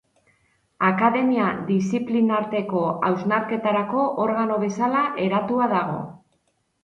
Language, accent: Basque, Mendebalekoa (Araba, Bizkaia, Gipuzkoako mendebaleko herri batzuk)